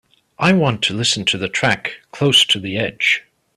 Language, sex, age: English, male, 19-29